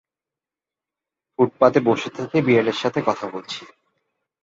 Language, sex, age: Bengali, male, 19-29